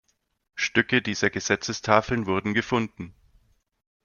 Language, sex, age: German, male, 30-39